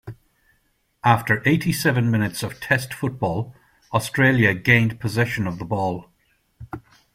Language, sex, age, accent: English, male, 50-59, Irish English